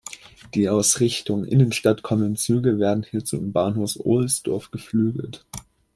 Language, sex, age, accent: German, male, under 19, Deutschland Deutsch